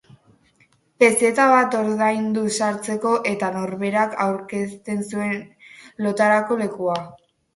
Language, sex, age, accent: Basque, female, under 19, Mendebalekoa (Araba, Bizkaia, Gipuzkoako mendebaleko herri batzuk)